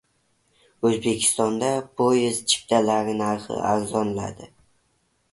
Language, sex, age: Uzbek, male, under 19